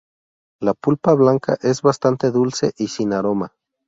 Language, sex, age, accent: Spanish, male, 19-29, México